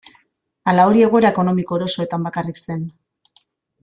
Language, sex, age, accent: Basque, female, 40-49, Mendebalekoa (Araba, Bizkaia, Gipuzkoako mendebaleko herri batzuk)